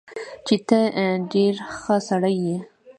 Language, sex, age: Pashto, female, 19-29